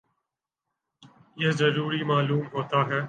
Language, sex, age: Urdu, male, 19-29